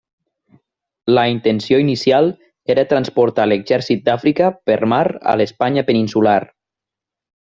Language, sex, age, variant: Catalan, male, 19-29, Nord-Occidental